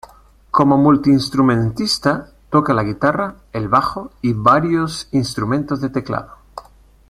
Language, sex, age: Spanish, male, 40-49